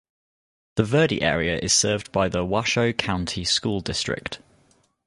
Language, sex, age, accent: English, male, 30-39, England English